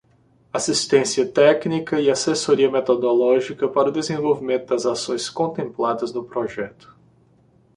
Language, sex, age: Portuguese, male, 40-49